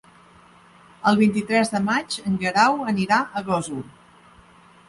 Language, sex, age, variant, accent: Catalan, female, 50-59, Nord-Occidental, Empordanès